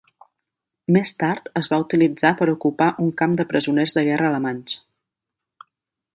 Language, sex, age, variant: Catalan, female, 30-39, Central